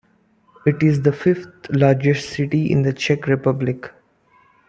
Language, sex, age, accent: English, male, 19-29, India and South Asia (India, Pakistan, Sri Lanka)